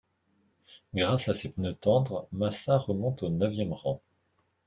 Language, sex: French, male